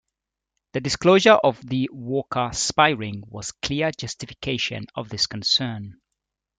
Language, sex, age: English, male, 30-39